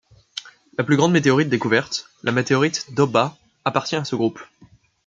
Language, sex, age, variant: French, male, 19-29, Français de métropole